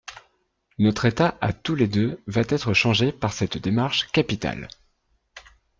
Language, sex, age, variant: French, male, 30-39, Français de métropole